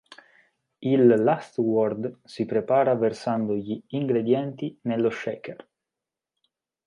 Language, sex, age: Italian, male, 19-29